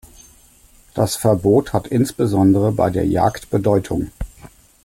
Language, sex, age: German, male, 40-49